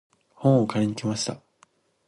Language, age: Japanese, 19-29